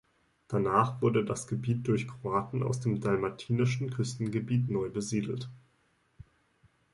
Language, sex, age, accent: German, male, 19-29, Deutschland Deutsch